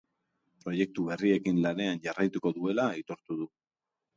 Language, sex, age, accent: Basque, male, 40-49, Erdialdekoa edo Nafarra (Gipuzkoa, Nafarroa)